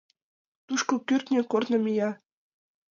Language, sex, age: Mari, female, 19-29